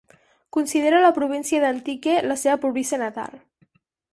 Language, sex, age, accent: Catalan, female, under 19, Girona